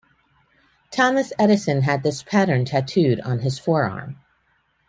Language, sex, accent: English, female, United States English